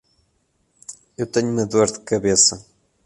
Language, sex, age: Portuguese, male, 19-29